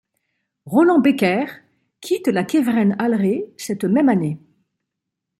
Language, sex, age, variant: French, female, 50-59, Français de métropole